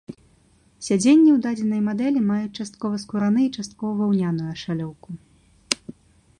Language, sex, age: Belarusian, female, 19-29